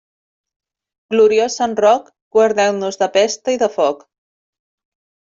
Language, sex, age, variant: Catalan, female, 40-49, Central